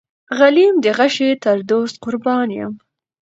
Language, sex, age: Pashto, female, under 19